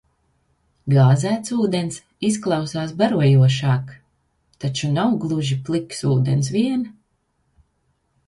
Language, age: Latvian, 30-39